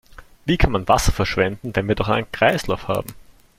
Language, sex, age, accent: German, male, 30-39, Österreichisches Deutsch